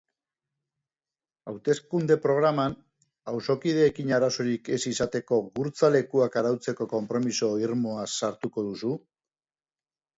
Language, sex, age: Basque, male, 40-49